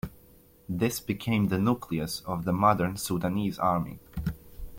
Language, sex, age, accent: English, male, 19-29, United States English